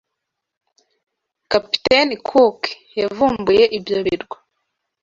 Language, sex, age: Kinyarwanda, female, 19-29